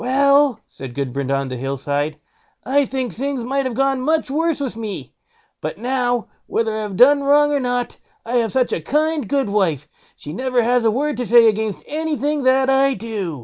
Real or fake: real